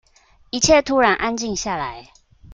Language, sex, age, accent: Chinese, female, 19-29, 出生地：新北市